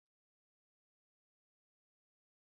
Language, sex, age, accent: Basque, female, 40-49, Mendebalekoa (Araba, Bizkaia, Gipuzkoako mendebaleko herri batzuk)